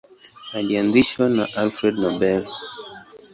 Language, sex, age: Swahili, female, 19-29